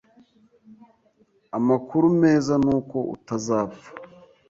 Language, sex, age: Kinyarwanda, male, 19-29